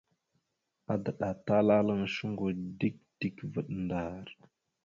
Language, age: Mada (Cameroon), 19-29